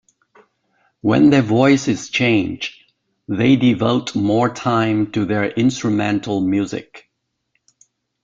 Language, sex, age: English, male, 60-69